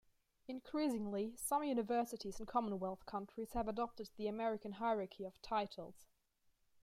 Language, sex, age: English, female, 19-29